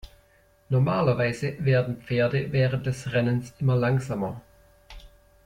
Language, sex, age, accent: German, male, 30-39, Deutschland Deutsch